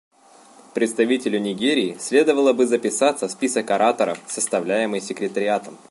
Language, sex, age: Russian, male, 19-29